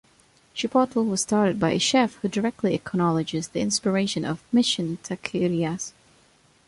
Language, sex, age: English, female, under 19